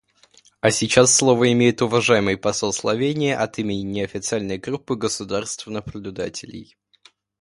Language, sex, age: Russian, male, under 19